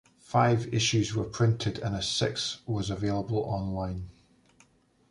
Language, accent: English, Scottish English